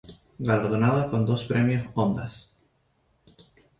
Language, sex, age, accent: Spanish, male, 19-29, España: Islas Canarias